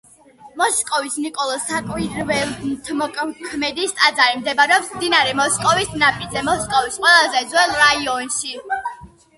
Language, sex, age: Georgian, female, under 19